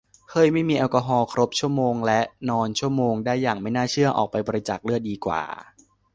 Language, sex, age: Thai, male, 19-29